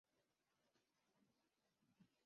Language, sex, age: Swahili, male, 30-39